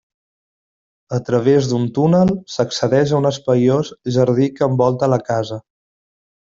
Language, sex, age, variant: Catalan, male, 30-39, Central